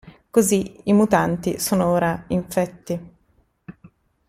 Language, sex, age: Italian, female, 30-39